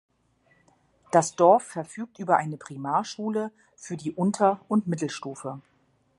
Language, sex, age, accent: German, female, 40-49, Deutschland Deutsch